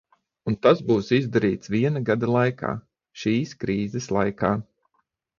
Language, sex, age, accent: Latvian, male, 30-39, Dzimtā valoda